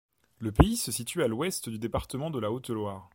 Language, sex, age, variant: French, male, 19-29, Français de métropole